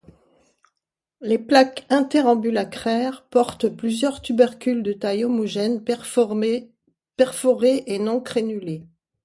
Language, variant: French, Français de métropole